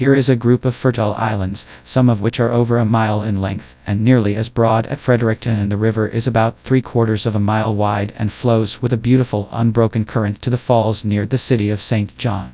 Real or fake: fake